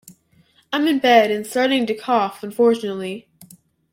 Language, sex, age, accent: English, male, under 19, United States English